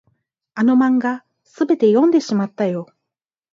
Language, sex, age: Japanese, female, 30-39